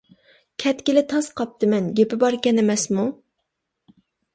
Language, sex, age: Uyghur, female, 19-29